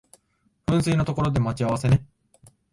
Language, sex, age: Japanese, male, 19-29